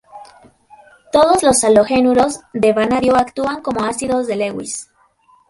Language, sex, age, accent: Spanish, female, 19-29, México